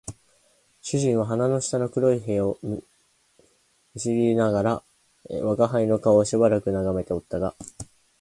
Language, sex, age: Japanese, male, 19-29